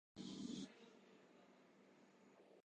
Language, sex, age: Adamawa Fulfulde, female, under 19